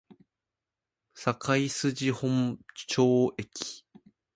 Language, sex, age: Japanese, male, under 19